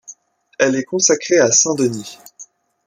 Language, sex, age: French, male, under 19